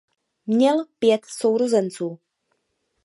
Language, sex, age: Czech, female, 30-39